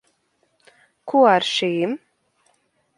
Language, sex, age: Latvian, female, 19-29